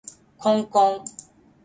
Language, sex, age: Japanese, female, 40-49